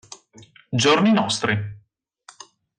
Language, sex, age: Italian, male, 19-29